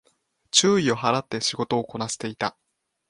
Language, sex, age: Japanese, male, 19-29